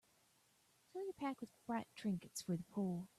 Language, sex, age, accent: English, female, 30-39, United States English